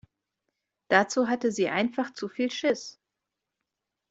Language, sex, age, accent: German, female, 30-39, Deutschland Deutsch